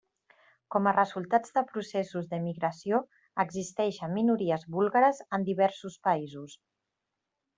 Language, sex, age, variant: Catalan, female, 40-49, Central